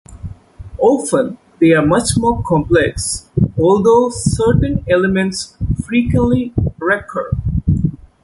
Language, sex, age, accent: English, male, 19-29, India and South Asia (India, Pakistan, Sri Lanka)